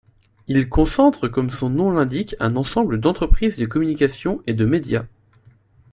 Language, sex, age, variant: French, male, 19-29, Français de métropole